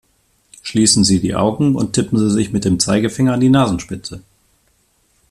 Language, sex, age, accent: German, male, 40-49, Deutschland Deutsch